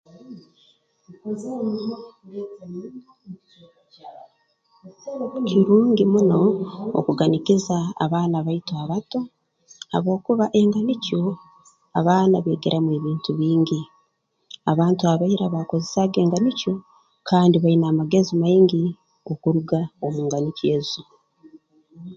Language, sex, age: Tooro, female, 50-59